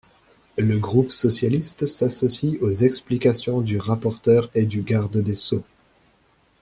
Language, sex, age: French, male, 19-29